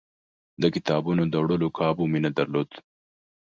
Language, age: Pashto, 30-39